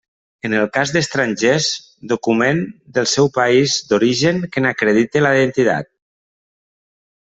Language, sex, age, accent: Catalan, male, 40-49, valencià